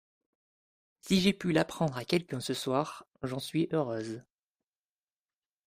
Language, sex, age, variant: French, male, 19-29, Français de métropole